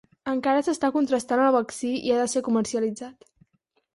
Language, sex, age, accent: Catalan, female, under 19, Girona